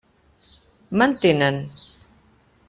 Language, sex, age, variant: Catalan, female, 50-59, Central